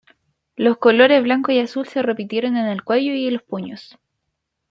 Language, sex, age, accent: Spanish, female, under 19, Chileno: Chile, Cuyo